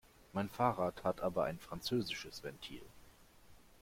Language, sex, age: German, male, 50-59